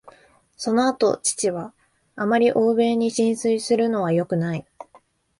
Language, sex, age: Japanese, female, 19-29